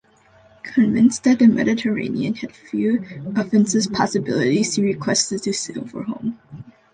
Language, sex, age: English, female, under 19